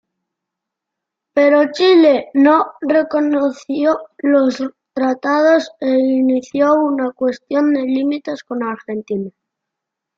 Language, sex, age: Spanish, female, 30-39